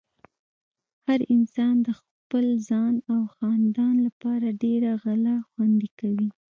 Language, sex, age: Pashto, female, 19-29